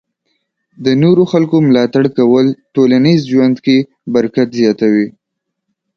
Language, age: Pashto, 19-29